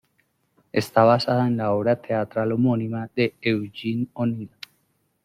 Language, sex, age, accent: Spanish, male, 40-49, Andino-Pacífico: Colombia, Perú, Ecuador, oeste de Bolivia y Venezuela andina